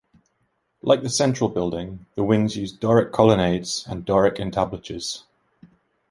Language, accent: English, England English